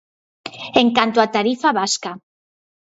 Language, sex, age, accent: Galician, female, 50-59, Normativo (estándar)